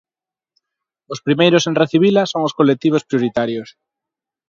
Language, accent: Galician, Normativo (estándar)